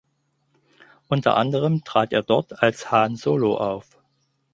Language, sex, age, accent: German, male, 50-59, Deutschland Deutsch